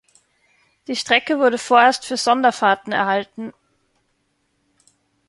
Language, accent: German, Österreichisches Deutsch